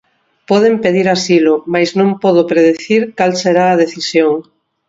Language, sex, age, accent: Galician, female, 50-59, Oriental (común en zona oriental)